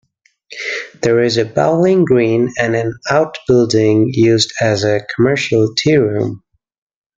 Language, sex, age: English, male, 19-29